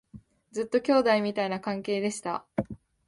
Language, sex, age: Japanese, female, 19-29